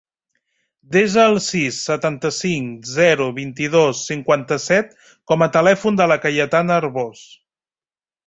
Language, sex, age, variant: Catalan, male, 30-39, Central